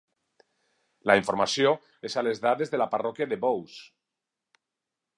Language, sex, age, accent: Catalan, male, 40-49, valencià